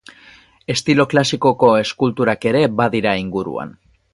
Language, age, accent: Basque, 19-29, Erdialdekoa edo Nafarra (Gipuzkoa, Nafarroa)